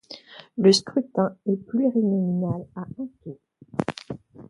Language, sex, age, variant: French, female, 30-39, Français de métropole